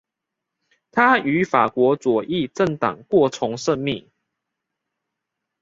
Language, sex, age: Chinese, male, 30-39